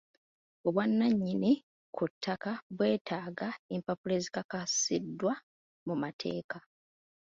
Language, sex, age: Ganda, female, 30-39